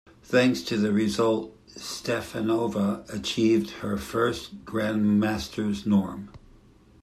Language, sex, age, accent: English, male, 60-69, United States English